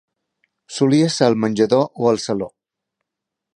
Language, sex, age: Catalan, male, 30-39